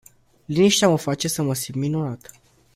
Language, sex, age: Romanian, male, under 19